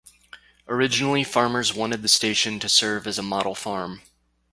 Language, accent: English, United States English